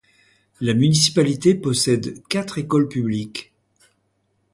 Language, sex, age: French, male, 60-69